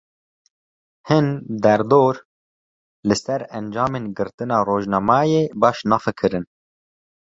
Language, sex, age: Kurdish, male, 19-29